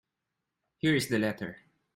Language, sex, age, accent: English, male, 19-29, Filipino